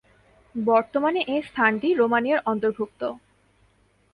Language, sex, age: Bengali, female, 19-29